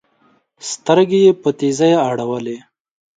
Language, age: Pashto, 19-29